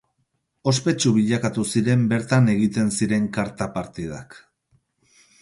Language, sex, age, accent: Basque, male, 40-49, Mendebalekoa (Araba, Bizkaia, Gipuzkoako mendebaleko herri batzuk)